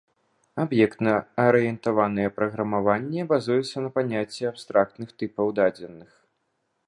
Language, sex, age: Belarusian, male, under 19